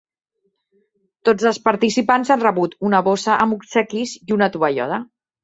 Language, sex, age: Catalan, female, 30-39